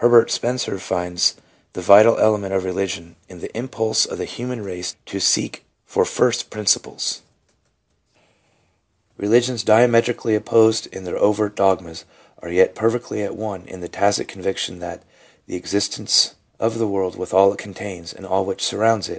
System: none